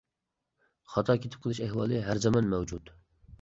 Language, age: Uyghur, 30-39